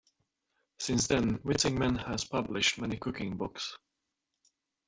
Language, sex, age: English, male, 19-29